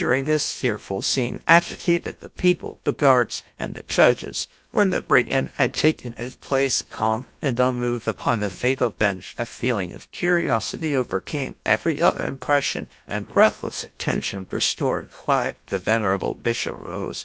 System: TTS, GlowTTS